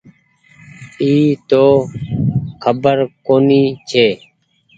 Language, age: Goaria, 30-39